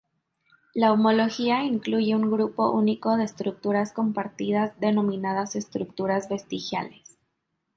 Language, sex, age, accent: Spanish, female, 19-29, México